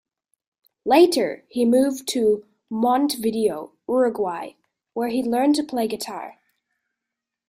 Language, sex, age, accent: English, male, under 19, Australian English